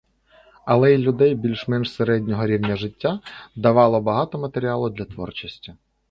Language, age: Ukrainian, 30-39